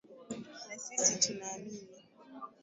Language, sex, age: Swahili, female, 19-29